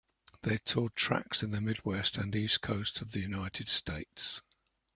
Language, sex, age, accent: English, male, 70-79, England English